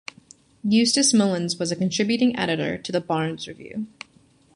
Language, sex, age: English, female, 19-29